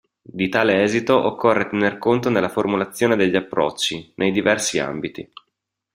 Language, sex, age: Italian, male, 30-39